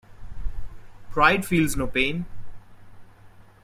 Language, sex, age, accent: English, male, 19-29, India and South Asia (India, Pakistan, Sri Lanka)